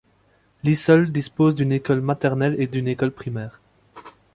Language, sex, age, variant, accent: French, male, 19-29, Français d'Europe, Français de Belgique